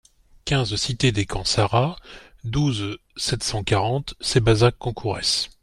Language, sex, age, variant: French, male, 50-59, Français de métropole